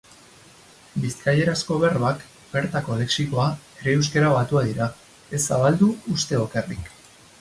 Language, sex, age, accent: Basque, male, 30-39, Mendebalekoa (Araba, Bizkaia, Gipuzkoako mendebaleko herri batzuk)